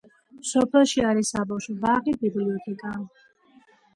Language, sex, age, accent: Georgian, female, 40-49, ჩვეულებრივი